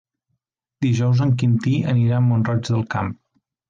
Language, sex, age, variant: Catalan, male, 19-29, Central